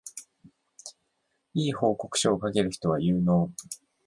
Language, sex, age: Japanese, male, 19-29